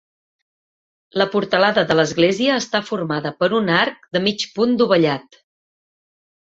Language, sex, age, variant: Catalan, female, 40-49, Central